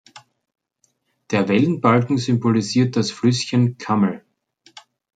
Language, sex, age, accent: German, male, 40-49, Österreichisches Deutsch